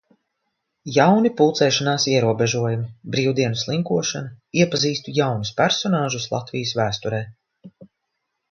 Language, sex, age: Latvian, female, 40-49